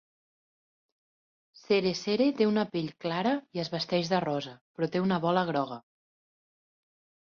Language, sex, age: Catalan, female, 19-29